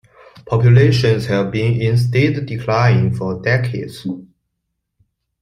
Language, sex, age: English, male, 19-29